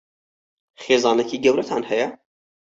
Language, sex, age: Central Kurdish, male, 30-39